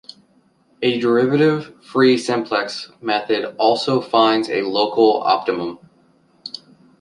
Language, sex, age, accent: English, male, 30-39, United States English